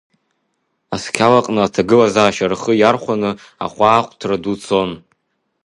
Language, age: Abkhazian, under 19